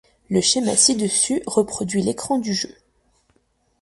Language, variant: French, Français de métropole